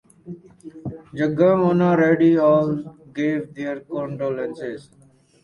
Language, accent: English, United States English